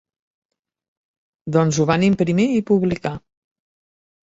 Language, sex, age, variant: Catalan, female, 50-59, Central